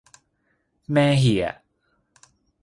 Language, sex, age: Thai, male, 30-39